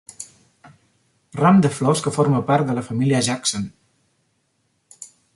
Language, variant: Catalan, Central